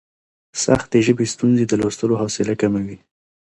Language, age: Pashto, 19-29